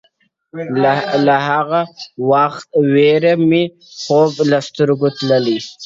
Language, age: Pashto, 19-29